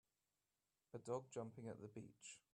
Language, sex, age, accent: English, male, 19-29, England English